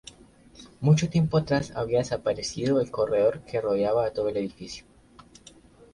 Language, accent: Spanish, Andino-Pacífico: Colombia, Perú, Ecuador, oeste de Bolivia y Venezuela andina